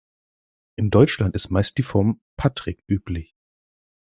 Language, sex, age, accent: German, male, 19-29, Deutschland Deutsch